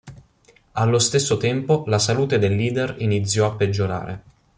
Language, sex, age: Italian, male, 19-29